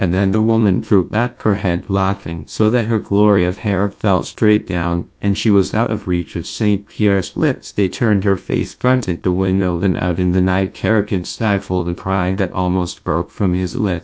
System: TTS, GlowTTS